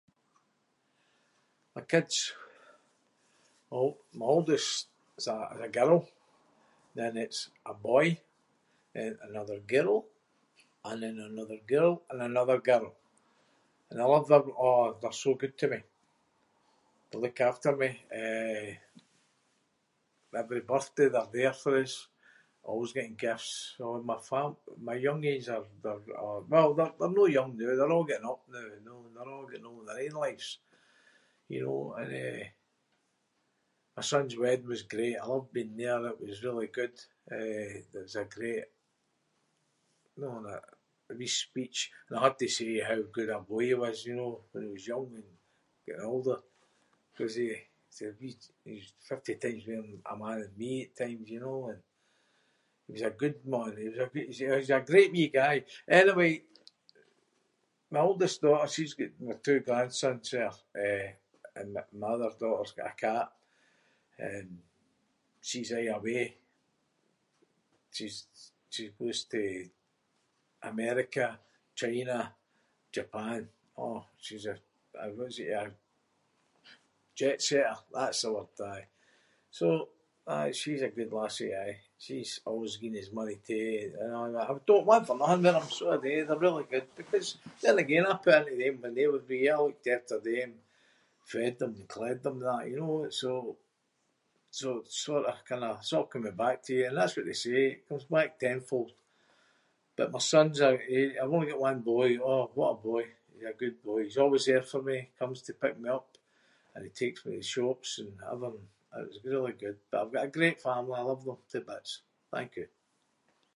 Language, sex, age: Scots, male, 60-69